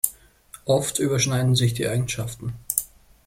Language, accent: German, Österreichisches Deutsch